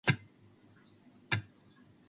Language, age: Japanese, 19-29